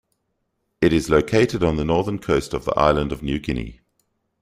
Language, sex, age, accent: English, male, 30-39, Southern African (South Africa, Zimbabwe, Namibia)